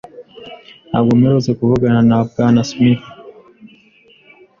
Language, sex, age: Kinyarwanda, male, 19-29